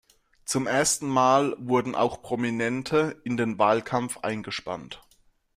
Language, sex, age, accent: German, male, 19-29, Deutschland Deutsch